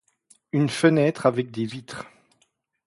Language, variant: French, Français de métropole